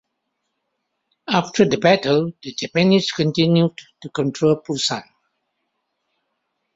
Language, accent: English, Malaysian English